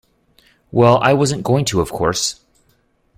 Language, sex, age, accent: English, male, 40-49, United States English